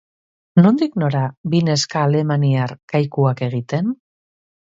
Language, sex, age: Basque, female, 40-49